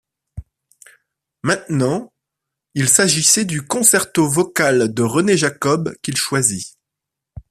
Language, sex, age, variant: French, male, 30-39, Français de métropole